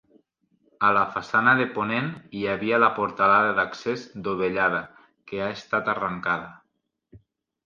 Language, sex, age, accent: Catalan, male, 40-49, Lleidatà